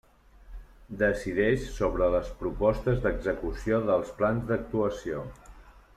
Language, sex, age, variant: Catalan, male, 40-49, Central